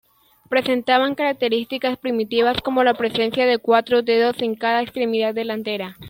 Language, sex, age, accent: Spanish, female, under 19, Andino-Pacífico: Colombia, Perú, Ecuador, oeste de Bolivia y Venezuela andina